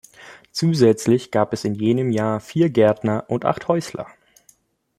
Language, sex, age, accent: German, male, 30-39, Deutschland Deutsch